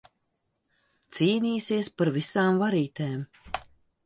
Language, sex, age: Latvian, female, 60-69